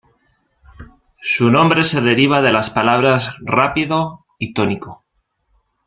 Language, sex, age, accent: Spanish, male, 19-29, España: Centro-Sur peninsular (Madrid, Toledo, Castilla-La Mancha)